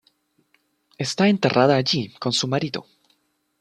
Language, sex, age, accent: Spanish, male, 19-29, Andino-Pacífico: Colombia, Perú, Ecuador, oeste de Bolivia y Venezuela andina